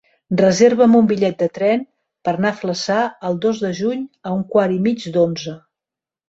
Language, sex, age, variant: Catalan, female, 50-59, Central